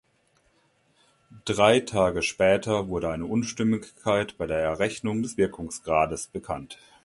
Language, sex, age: German, male, 30-39